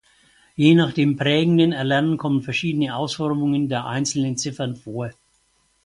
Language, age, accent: German, 70-79, Deutschland Deutsch